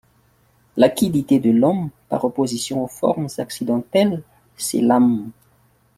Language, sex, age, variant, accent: French, male, 30-39, Français d'Afrique subsaharienne et des îles africaines, Français de Madagascar